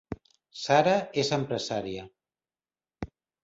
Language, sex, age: Catalan, male, 40-49